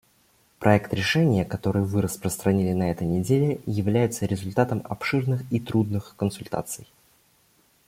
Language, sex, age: Russian, male, 19-29